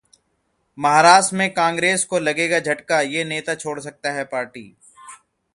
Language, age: Hindi, 30-39